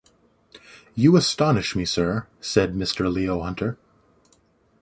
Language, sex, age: English, male, 19-29